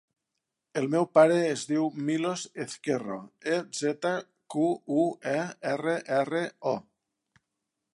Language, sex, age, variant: Catalan, male, 50-59, Septentrional